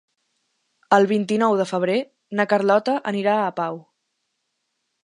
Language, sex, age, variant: Catalan, female, under 19, Central